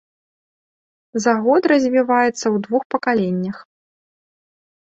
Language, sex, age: Belarusian, female, 30-39